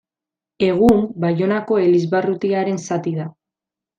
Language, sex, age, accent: Basque, female, 19-29, Mendebalekoa (Araba, Bizkaia, Gipuzkoako mendebaleko herri batzuk)